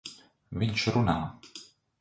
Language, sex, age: Latvian, male, 30-39